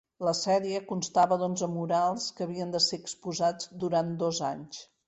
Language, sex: Catalan, female